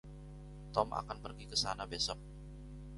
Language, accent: Indonesian, Indonesia